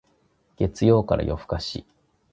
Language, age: Japanese, 19-29